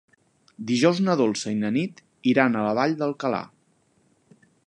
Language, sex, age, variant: Catalan, male, 19-29, Central